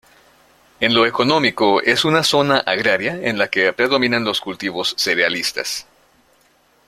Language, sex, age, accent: Spanish, male, 30-39, México